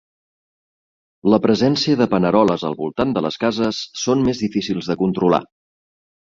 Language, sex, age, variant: Catalan, male, 40-49, Septentrional